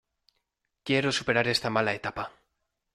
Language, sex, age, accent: Spanish, male, 19-29, España: Centro-Sur peninsular (Madrid, Toledo, Castilla-La Mancha)